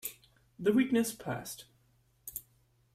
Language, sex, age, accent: English, male, under 19, United States English